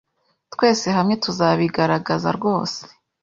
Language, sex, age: Kinyarwanda, female, 19-29